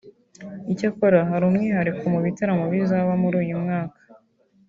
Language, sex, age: Kinyarwanda, female, 19-29